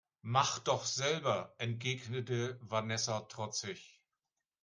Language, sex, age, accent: German, male, 60-69, Deutschland Deutsch